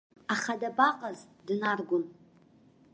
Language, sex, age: Abkhazian, female, under 19